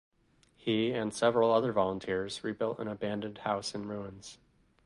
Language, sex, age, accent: English, male, 19-29, United States English